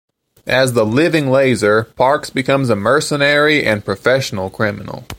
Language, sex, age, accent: English, male, 19-29, United States English